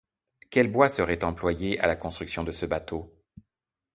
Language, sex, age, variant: French, male, 50-59, Français de métropole